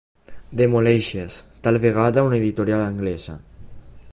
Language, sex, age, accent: Catalan, male, under 19, valencià